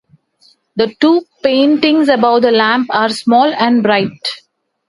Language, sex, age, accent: English, female, 40-49, India and South Asia (India, Pakistan, Sri Lanka)